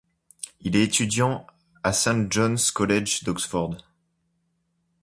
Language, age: French, 19-29